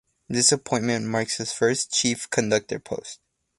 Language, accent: English, United States English